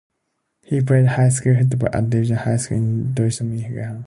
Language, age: English, 19-29